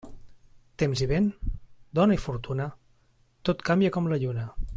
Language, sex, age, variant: Catalan, male, 40-49, Central